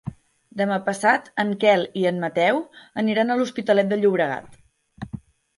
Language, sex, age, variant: Catalan, female, 19-29, Central